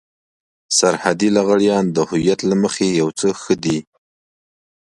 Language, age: Pashto, 30-39